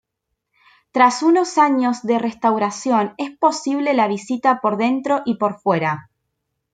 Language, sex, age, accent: Spanish, female, 19-29, Rioplatense: Argentina, Uruguay, este de Bolivia, Paraguay